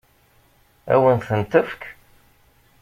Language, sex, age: Kabyle, male, 40-49